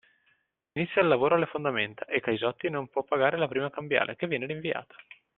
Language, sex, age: Italian, male, 19-29